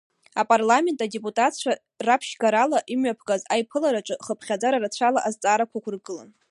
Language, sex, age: Abkhazian, female, 19-29